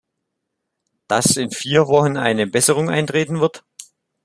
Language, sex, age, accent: German, male, under 19, Deutschland Deutsch